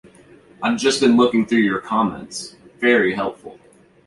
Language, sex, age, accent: English, male, 19-29, United States English